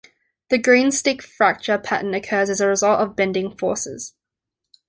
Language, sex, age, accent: English, female, 19-29, Australian English